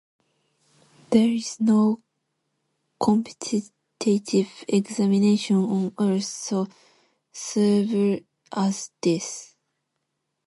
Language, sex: English, female